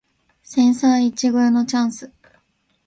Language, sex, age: Japanese, female, under 19